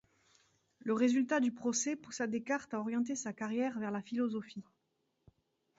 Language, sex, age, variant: French, female, 40-49, Français de métropole